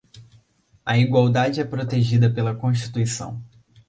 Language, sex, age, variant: Portuguese, male, under 19, Portuguese (Brasil)